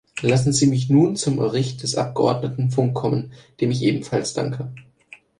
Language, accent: German, Deutschland Deutsch